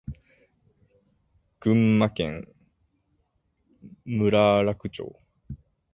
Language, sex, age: Japanese, male, 19-29